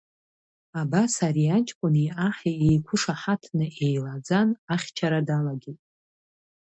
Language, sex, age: Abkhazian, female, 30-39